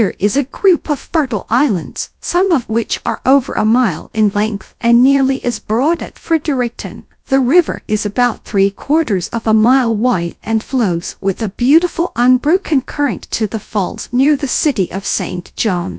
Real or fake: fake